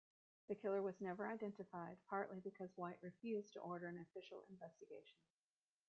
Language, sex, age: English, female, 40-49